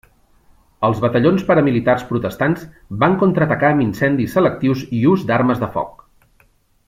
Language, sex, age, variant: Catalan, male, 40-49, Central